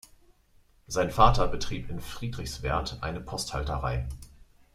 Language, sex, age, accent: German, male, 30-39, Deutschland Deutsch